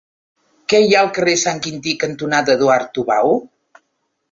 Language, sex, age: Catalan, female, 60-69